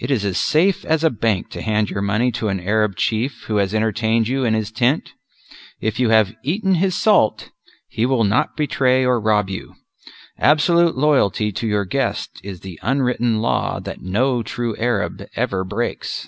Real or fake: real